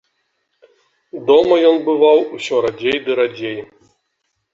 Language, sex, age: Belarusian, male, 30-39